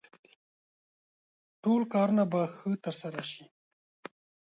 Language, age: Pashto, 19-29